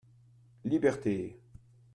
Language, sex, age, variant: French, male, 40-49, Français de métropole